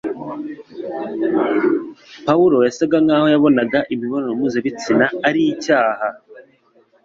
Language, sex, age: Kinyarwanda, male, under 19